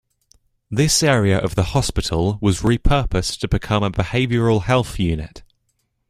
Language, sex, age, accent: English, male, under 19, England English